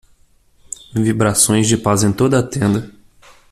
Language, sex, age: Portuguese, male, 19-29